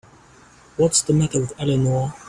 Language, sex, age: English, male, 19-29